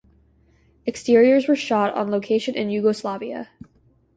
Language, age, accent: English, 19-29, United States English